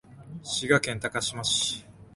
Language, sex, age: Japanese, male, 19-29